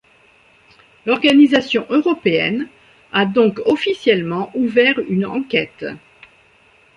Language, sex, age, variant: French, female, 60-69, Français de métropole